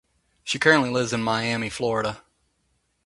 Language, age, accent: English, 19-29, United States English